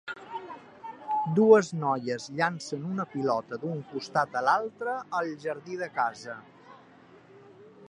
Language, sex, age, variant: Catalan, male, 50-59, Central